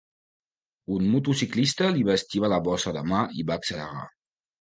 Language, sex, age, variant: Catalan, male, 19-29, Septentrional